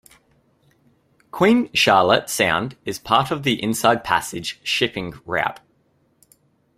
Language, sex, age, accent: English, male, 19-29, Australian English